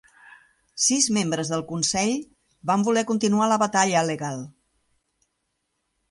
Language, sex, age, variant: Catalan, female, 60-69, Central